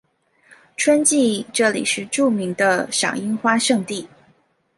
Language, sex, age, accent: Chinese, female, 19-29, 出生地：黑龙江省